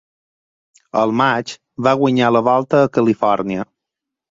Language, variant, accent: Catalan, Balear, mallorquí